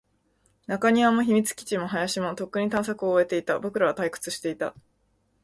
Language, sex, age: Japanese, female, 19-29